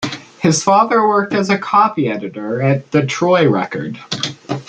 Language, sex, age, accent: English, male, under 19, United States English